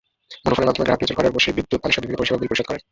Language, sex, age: Bengali, male, 19-29